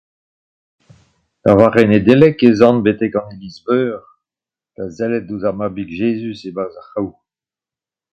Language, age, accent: Breton, 70-79, Leoneg